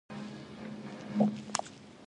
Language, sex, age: English, female, 19-29